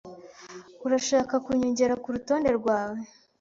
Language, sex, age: Kinyarwanda, female, 19-29